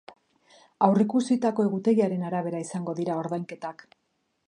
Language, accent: Basque, Mendebalekoa (Araba, Bizkaia, Gipuzkoako mendebaleko herri batzuk)